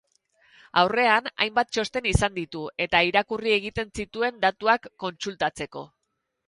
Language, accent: Basque, Erdialdekoa edo Nafarra (Gipuzkoa, Nafarroa)